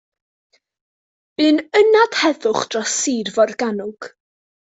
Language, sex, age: Welsh, female, under 19